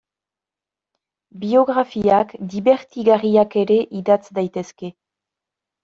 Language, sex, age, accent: Basque, female, 19-29, Nafar-lapurtarra edo Zuberotarra (Lapurdi, Nafarroa Beherea, Zuberoa)